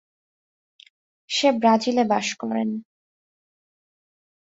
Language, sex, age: Bengali, female, 19-29